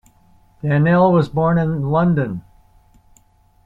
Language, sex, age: English, male, 70-79